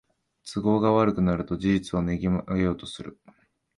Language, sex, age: Japanese, male, 19-29